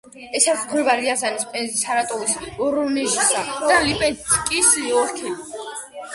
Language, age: Georgian, under 19